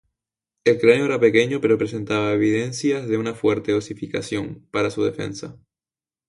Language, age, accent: Spanish, 19-29, España: Islas Canarias